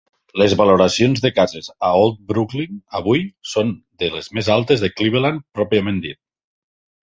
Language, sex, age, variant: Catalan, male, 40-49, Septentrional